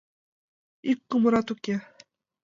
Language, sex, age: Mari, female, 19-29